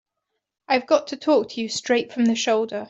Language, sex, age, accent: English, female, 30-39, England English